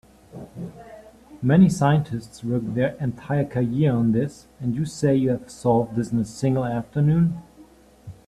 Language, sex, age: English, male, 19-29